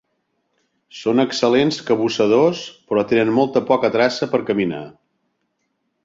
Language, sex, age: Catalan, male, 60-69